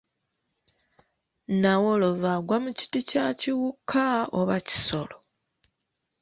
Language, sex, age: Ganda, female, 30-39